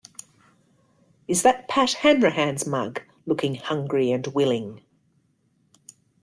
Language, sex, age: English, female, 50-59